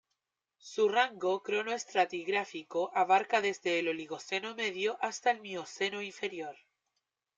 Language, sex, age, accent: Spanish, female, 19-29, Chileno: Chile, Cuyo